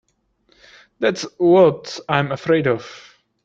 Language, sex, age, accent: English, male, 30-39, United States English